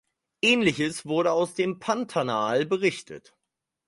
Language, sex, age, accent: German, male, 30-39, Deutschland Deutsch